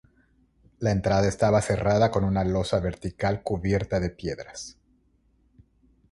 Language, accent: Spanish, México